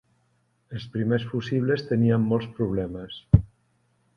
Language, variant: Catalan, Central